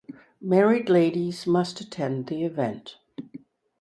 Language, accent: English, Canadian English